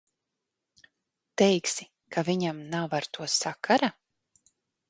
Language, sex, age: Latvian, female, 30-39